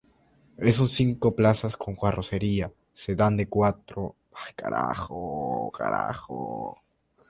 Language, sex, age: Spanish, male, 19-29